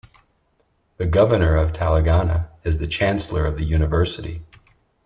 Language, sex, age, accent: English, male, 30-39, United States English